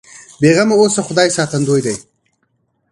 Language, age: Pashto, 30-39